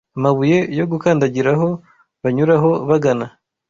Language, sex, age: Kinyarwanda, male, 19-29